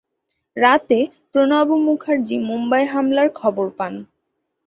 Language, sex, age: Bengali, female, under 19